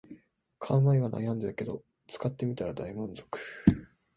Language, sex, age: Japanese, male, 19-29